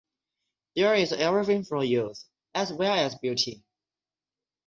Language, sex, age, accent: English, male, under 19, United States English; England English